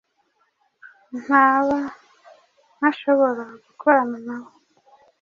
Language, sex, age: Kinyarwanda, female, 30-39